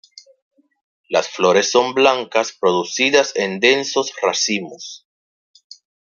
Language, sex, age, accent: Spanish, male, 30-39, Caribe: Cuba, Venezuela, Puerto Rico, República Dominicana, Panamá, Colombia caribeña, México caribeño, Costa del golfo de México